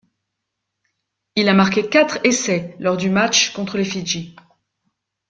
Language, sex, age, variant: French, female, 50-59, Français de métropole